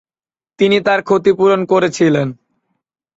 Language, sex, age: Bengali, male, 19-29